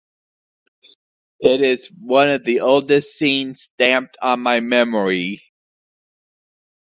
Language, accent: English, United States English